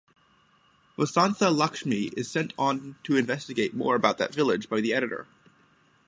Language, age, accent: English, 19-29, United States English